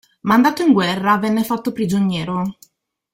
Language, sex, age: Italian, female, 30-39